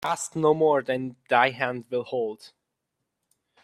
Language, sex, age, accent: English, male, under 19, United States English